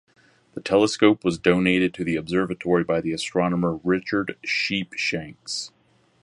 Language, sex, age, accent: English, male, 40-49, United States English